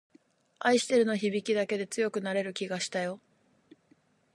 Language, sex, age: Japanese, female, 19-29